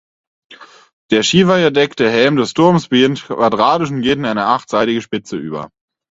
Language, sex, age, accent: German, male, 19-29, Deutschland Deutsch